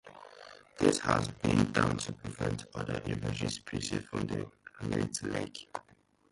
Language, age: English, 19-29